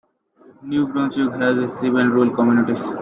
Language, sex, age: English, male, 19-29